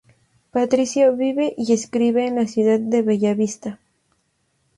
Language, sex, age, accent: Spanish, female, under 19, México